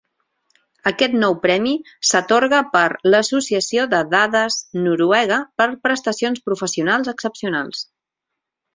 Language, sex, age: Catalan, female, 40-49